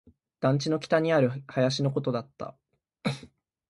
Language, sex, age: Japanese, male, 19-29